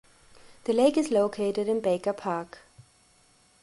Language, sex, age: English, female, 30-39